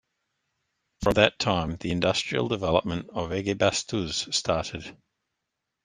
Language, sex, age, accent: English, male, 50-59, Australian English